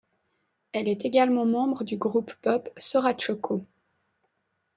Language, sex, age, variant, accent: French, female, 30-39, Français d'Europe, Français de Suisse